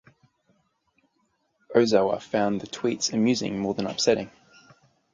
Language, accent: English, Australian English